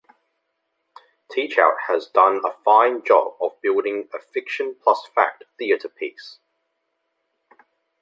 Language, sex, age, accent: English, male, 30-39, Australian English